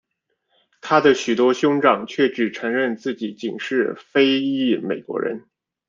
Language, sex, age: Chinese, male, 40-49